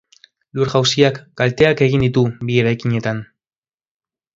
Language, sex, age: Basque, male, under 19